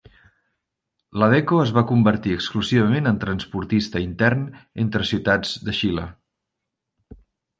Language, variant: Catalan, Central